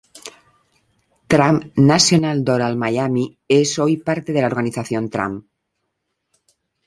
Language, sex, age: Spanish, female, 50-59